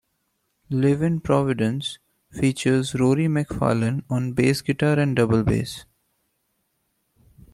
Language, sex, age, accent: English, male, 19-29, India and South Asia (India, Pakistan, Sri Lanka)